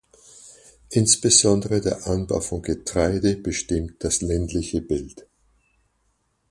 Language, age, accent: German, 70-79, Österreichisches Deutsch